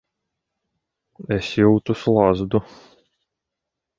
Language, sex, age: Latvian, male, 30-39